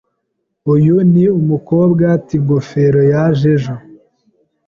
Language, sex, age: Kinyarwanda, male, 19-29